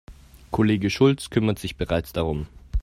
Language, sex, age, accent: German, male, under 19, Deutschland Deutsch